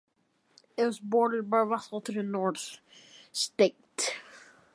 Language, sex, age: English, male, under 19